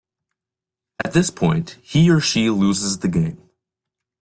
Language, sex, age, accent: English, male, 19-29, United States English